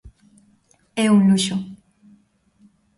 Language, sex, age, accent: Galician, female, 19-29, Normativo (estándar)